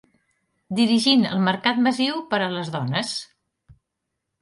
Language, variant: Catalan, Central